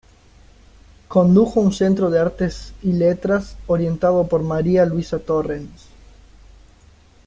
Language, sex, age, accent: Spanish, male, under 19, Rioplatense: Argentina, Uruguay, este de Bolivia, Paraguay